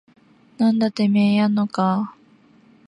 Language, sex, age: Japanese, female, 19-29